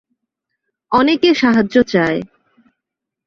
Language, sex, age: Bengali, female, 30-39